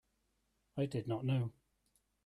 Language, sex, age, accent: English, male, 30-39, Welsh English